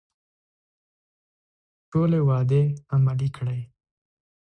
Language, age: Pashto, 19-29